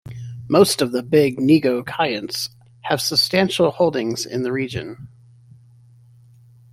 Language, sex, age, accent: English, male, 50-59, United States English